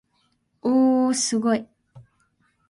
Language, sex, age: Japanese, female, 19-29